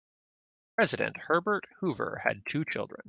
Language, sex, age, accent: English, male, 40-49, United States English